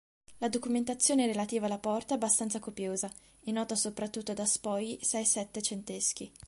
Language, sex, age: Italian, female, 19-29